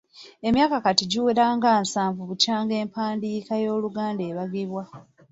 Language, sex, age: Ganda, female, 30-39